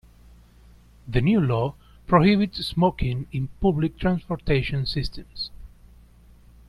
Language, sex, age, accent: English, male, 40-49, United States English